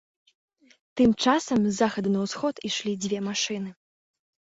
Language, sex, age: Belarusian, female, 19-29